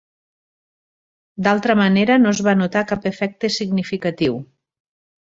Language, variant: Catalan, Nord-Occidental